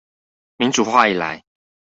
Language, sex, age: Chinese, male, 19-29